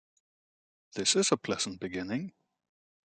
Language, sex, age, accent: English, male, 40-49, United States English